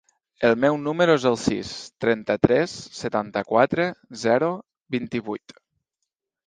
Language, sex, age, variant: Catalan, male, 19-29, Nord-Occidental